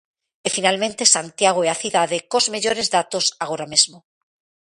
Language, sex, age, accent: Galician, female, 40-49, Normativo (estándar)